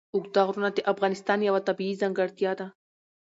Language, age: Pashto, 19-29